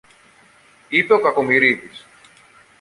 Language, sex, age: Greek, male, 40-49